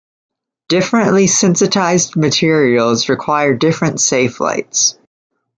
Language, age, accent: English, 19-29, United States English